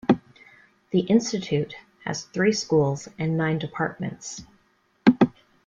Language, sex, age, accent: English, female, 19-29, Canadian English